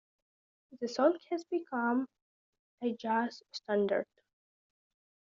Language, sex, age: English, female, under 19